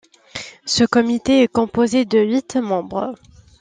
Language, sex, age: French, female, 19-29